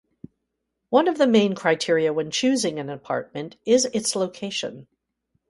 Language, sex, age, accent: English, female, 60-69, United States English